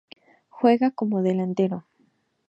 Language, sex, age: Spanish, female, 19-29